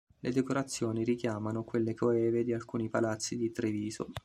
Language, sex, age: Italian, male, 30-39